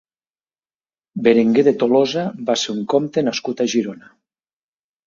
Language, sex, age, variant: Catalan, male, 50-59, Nord-Occidental